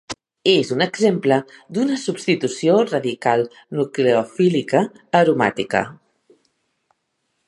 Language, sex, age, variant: Catalan, female, 40-49, Central